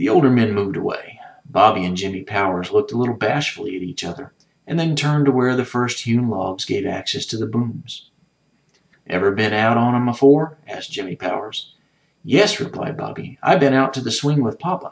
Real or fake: real